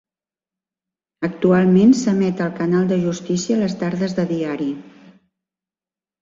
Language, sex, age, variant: Catalan, female, 60-69, Central